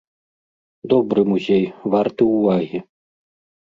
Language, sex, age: Belarusian, male, 40-49